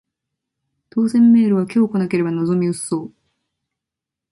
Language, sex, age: Japanese, female, 19-29